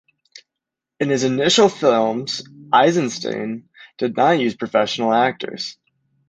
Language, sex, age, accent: English, male, 19-29, United States English